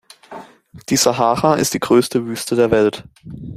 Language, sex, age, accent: German, male, 19-29, Deutschland Deutsch